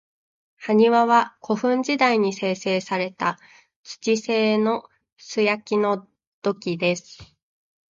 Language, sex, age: Japanese, female, 19-29